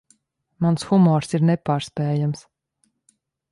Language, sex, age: Latvian, female, 30-39